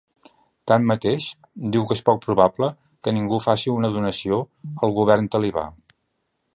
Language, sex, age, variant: Catalan, male, 50-59, Central